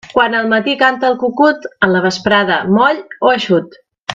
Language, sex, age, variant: Catalan, female, 40-49, Central